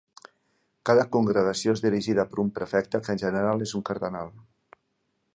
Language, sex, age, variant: Catalan, male, 50-59, Central